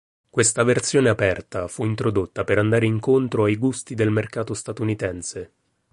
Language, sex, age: Italian, male, 30-39